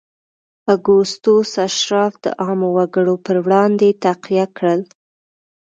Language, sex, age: Pashto, female, 19-29